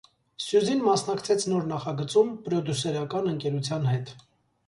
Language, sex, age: Armenian, male, 19-29